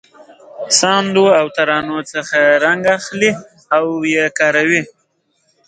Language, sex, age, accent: Pashto, male, 19-29, معیاري پښتو